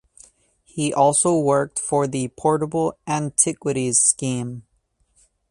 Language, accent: English, United States English